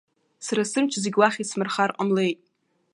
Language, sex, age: Abkhazian, female, 19-29